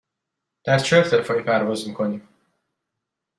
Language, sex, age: Persian, male, 30-39